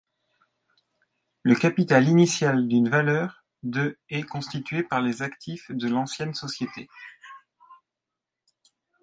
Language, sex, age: French, male, 30-39